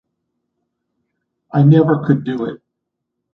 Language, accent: English, United States English